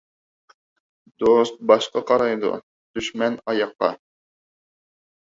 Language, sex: Uyghur, male